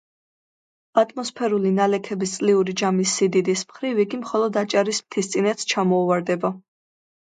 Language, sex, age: Georgian, female, 19-29